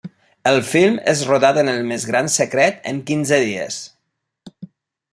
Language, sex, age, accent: Catalan, male, 40-49, valencià